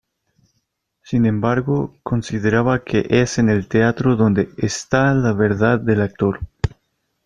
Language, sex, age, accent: Spanish, male, 19-29, México